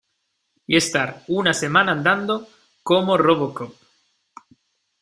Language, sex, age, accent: Spanish, male, 19-29, España: Norte peninsular (Asturias, Castilla y León, Cantabria, País Vasco, Navarra, Aragón, La Rioja, Guadalajara, Cuenca)